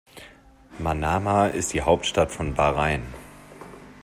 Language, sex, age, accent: German, male, 30-39, Deutschland Deutsch